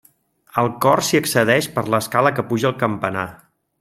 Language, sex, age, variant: Catalan, female, under 19, Central